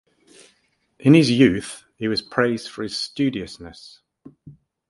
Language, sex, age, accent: English, male, 60-69, England English